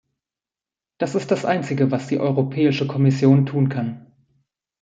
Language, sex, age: German, male, 30-39